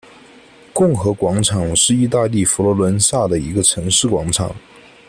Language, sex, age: Chinese, male, 19-29